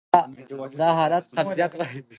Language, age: Pashto, 19-29